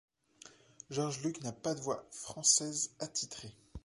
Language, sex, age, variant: French, male, 19-29, Français de métropole